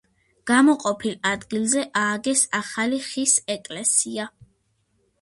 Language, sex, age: Georgian, female, under 19